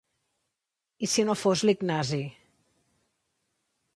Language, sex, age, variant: Catalan, female, 40-49, Central